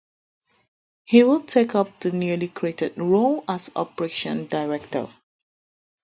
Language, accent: English, England English